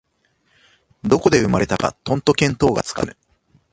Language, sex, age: Japanese, male, 30-39